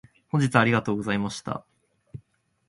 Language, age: Japanese, 19-29